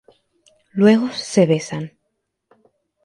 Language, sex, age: Spanish, female, 19-29